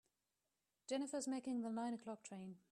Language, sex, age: English, female, 30-39